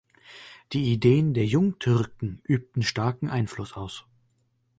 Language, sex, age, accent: German, male, 19-29, Deutschland Deutsch